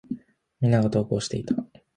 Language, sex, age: Japanese, male, under 19